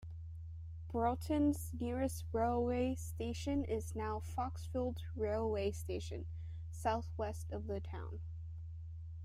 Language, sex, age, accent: English, female, 19-29, United States English